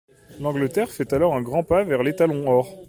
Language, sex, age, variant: French, male, 19-29, Français de métropole